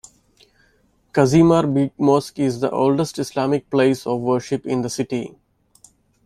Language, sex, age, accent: English, male, 30-39, India and South Asia (India, Pakistan, Sri Lanka)